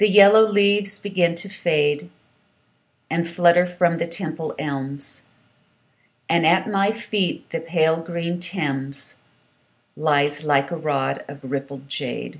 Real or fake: real